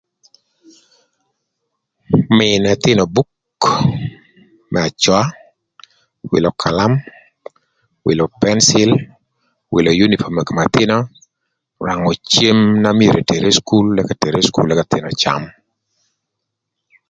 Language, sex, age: Thur, male, 60-69